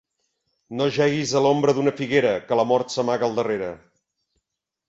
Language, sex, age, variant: Catalan, male, 50-59, Central